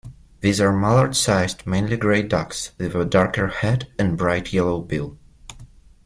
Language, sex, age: English, male, 19-29